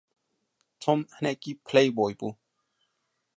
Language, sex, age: Kurdish, male, 30-39